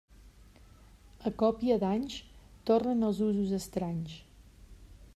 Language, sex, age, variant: Catalan, female, 40-49, Central